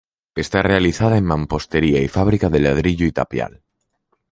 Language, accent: Spanish, España: Norte peninsular (Asturias, Castilla y León, Cantabria, País Vasco, Navarra, Aragón, La Rioja, Guadalajara, Cuenca)